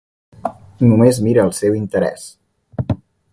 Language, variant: Catalan, Central